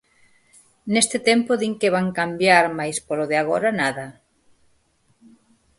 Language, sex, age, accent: Galician, female, 50-59, Normativo (estándar)